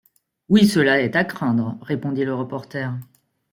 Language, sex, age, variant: French, female, 30-39, Français de métropole